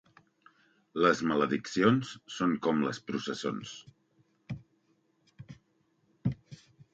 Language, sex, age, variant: Catalan, male, 40-49, Central